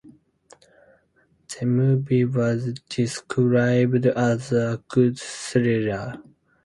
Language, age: English, 19-29